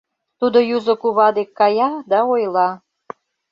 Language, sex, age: Mari, female, 50-59